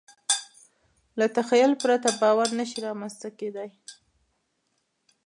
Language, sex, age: Pashto, female, 19-29